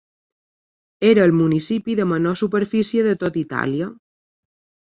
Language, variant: Catalan, Balear